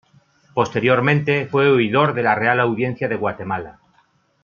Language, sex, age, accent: Spanish, male, 40-49, España: Norte peninsular (Asturias, Castilla y León, Cantabria, País Vasco, Navarra, Aragón, La Rioja, Guadalajara, Cuenca)